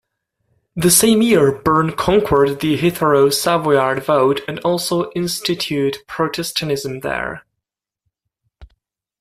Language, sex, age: English, male, 19-29